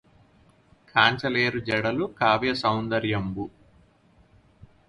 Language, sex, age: Telugu, male, 19-29